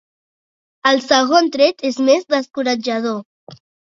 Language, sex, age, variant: Catalan, male, 40-49, Central